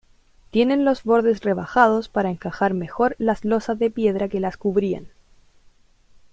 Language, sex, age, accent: Spanish, female, 19-29, Chileno: Chile, Cuyo